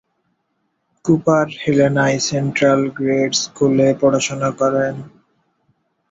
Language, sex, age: Bengali, male, 19-29